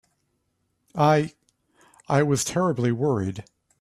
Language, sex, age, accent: English, male, 40-49, United States English